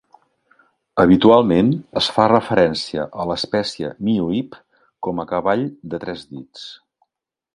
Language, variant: Catalan, Central